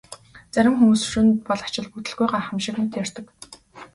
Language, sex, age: Mongolian, female, 19-29